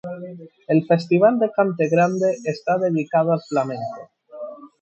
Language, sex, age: Spanish, male, 19-29